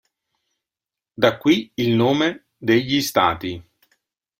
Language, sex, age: Italian, male, 40-49